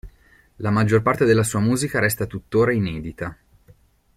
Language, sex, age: Italian, male, 30-39